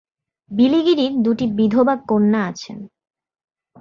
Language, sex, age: Bengali, female, 19-29